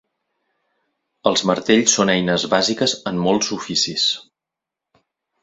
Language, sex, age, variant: Catalan, male, 40-49, Central